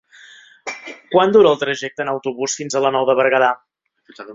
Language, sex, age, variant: Catalan, male, 30-39, Central